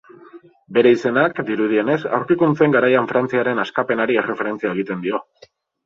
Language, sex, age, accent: Basque, male, 30-39, Mendebalekoa (Araba, Bizkaia, Gipuzkoako mendebaleko herri batzuk)